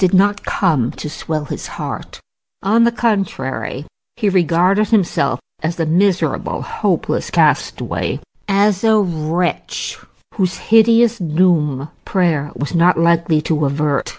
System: none